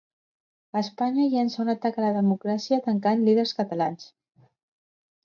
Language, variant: Catalan, Central